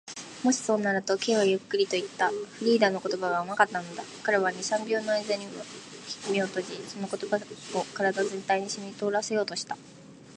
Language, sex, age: Japanese, female, 19-29